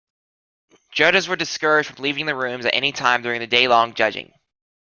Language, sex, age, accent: English, male, 19-29, United States English